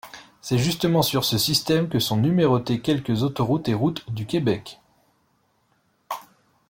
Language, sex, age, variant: French, male, 30-39, Français de métropole